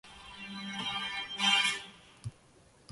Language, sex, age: English, male, 19-29